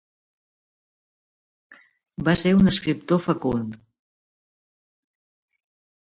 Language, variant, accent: Catalan, Central, central